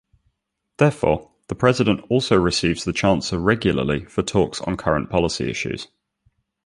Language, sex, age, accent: English, male, 30-39, England English